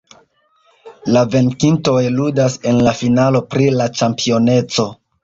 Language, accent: Esperanto, Internacia